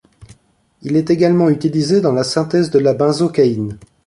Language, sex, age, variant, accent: French, male, 30-39, Français d'Europe, Français de Belgique